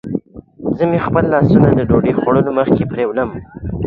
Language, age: Pashto, under 19